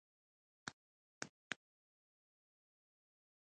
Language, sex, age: Pashto, female, 19-29